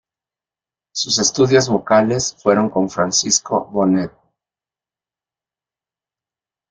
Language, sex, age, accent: Spanish, male, 40-49, América central